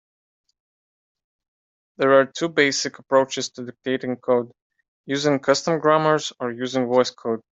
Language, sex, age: English, male, 19-29